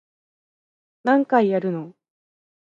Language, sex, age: Japanese, female, 30-39